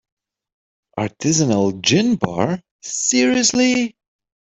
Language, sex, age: English, male, 30-39